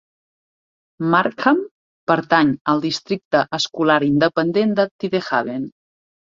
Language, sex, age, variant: Catalan, female, 40-49, Central